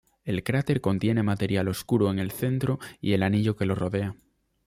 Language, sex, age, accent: Spanish, male, under 19, España: Norte peninsular (Asturias, Castilla y León, Cantabria, País Vasco, Navarra, Aragón, La Rioja, Guadalajara, Cuenca)